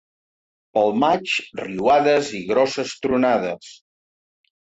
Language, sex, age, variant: Catalan, male, 60-69, Central